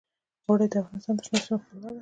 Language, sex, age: Pashto, female, 19-29